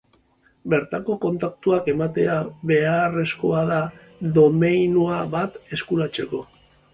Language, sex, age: Basque, male, 30-39